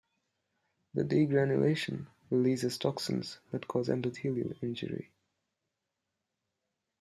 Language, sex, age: English, male, under 19